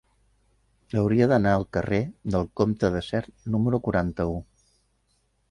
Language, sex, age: Catalan, male, 70-79